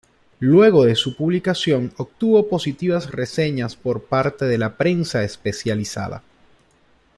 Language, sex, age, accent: Spanish, male, 30-39, Caribe: Cuba, Venezuela, Puerto Rico, República Dominicana, Panamá, Colombia caribeña, México caribeño, Costa del golfo de México